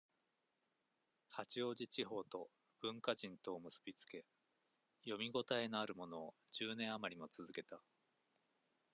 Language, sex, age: Japanese, male, 40-49